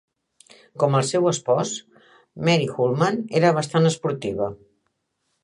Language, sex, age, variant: Catalan, female, 60-69, Central